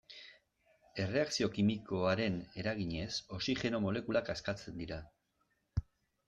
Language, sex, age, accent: Basque, male, 60-69, Erdialdekoa edo Nafarra (Gipuzkoa, Nafarroa)